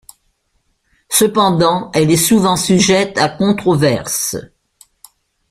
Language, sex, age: French, female, 70-79